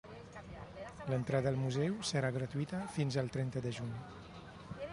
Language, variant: Catalan, Central